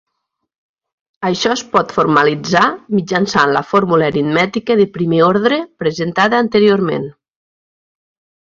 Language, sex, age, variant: Catalan, male, 40-49, Central